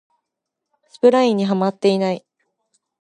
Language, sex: Japanese, female